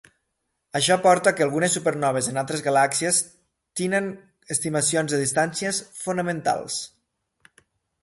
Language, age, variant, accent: Catalan, 30-39, Tortosí, valencià